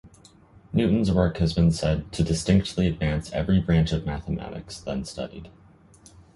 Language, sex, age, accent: English, male, under 19, United States English